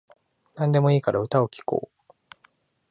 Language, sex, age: Japanese, male, 19-29